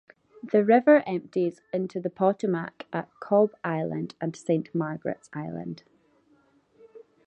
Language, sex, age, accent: English, female, 19-29, Scottish English